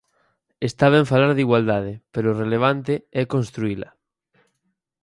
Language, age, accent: Galician, under 19, Normativo (estándar)